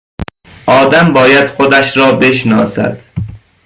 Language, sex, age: Persian, male, under 19